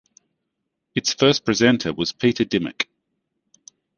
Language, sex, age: English, male, 40-49